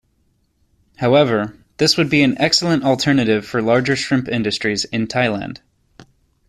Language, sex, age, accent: English, male, 19-29, United States English